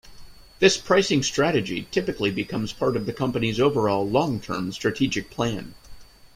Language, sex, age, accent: English, male, 40-49, United States English